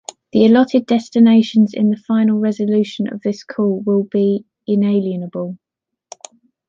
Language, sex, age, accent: English, female, 30-39, England English